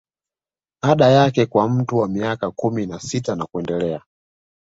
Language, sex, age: Swahili, male, 19-29